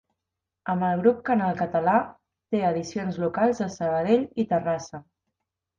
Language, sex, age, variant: Catalan, female, 30-39, Central